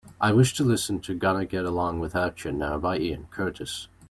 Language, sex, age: English, male, 19-29